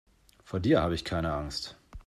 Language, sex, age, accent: German, male, 30-39, Deutschland Deutsch